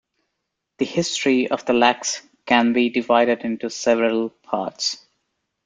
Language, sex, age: English, male, 30-39